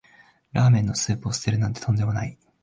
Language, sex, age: Japanese, male, 19-29